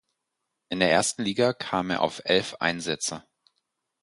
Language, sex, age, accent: German, male, 19-29, Deutschland Deutsch